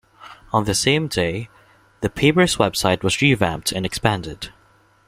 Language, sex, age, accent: English, male, 19-29, Filipino